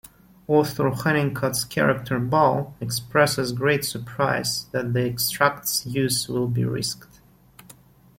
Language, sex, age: English, male, 19-29